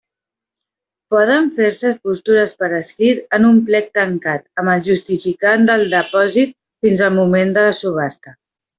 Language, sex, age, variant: Catalan, female, 30-39, Central